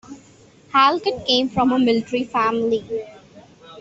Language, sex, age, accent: English, female, under 19, India and South Asia (India, Pakistan, Sri Lanka)